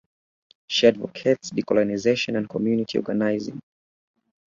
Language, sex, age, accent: English, male, 19-29, United States English